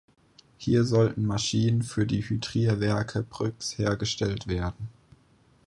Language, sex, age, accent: German, male, 19-29, Deutschland Deutsch